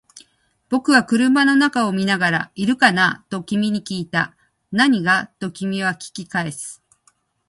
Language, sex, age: Japanese, female, 50-59